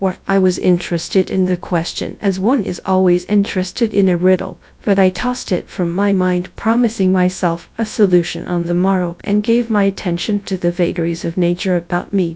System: TTS, GradTTS